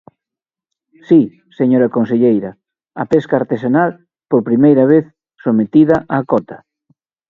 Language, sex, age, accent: Galician, male, 30-39, Oriental (común en zona oriental)